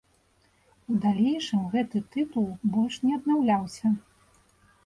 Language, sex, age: Belarusian, female, 30-39